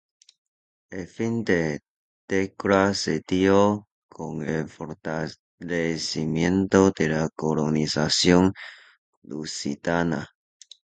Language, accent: Spanish, Rioplatense: Argentina, Uruguay, este de Bolivia, Paraguay